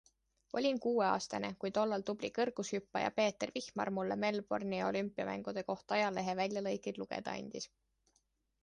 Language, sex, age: Estonian, female, 19-29